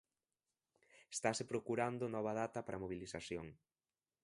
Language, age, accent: Galician, 19-29, Atlántico (seseo e gheada)